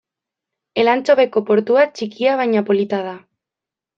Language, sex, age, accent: Basque, female, 19-29, Mendebalekoa (Araba, Bizkaia, Gipuzkoako mendebaleko herri batzuk)